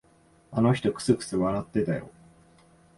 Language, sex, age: Japanese, male, 19-29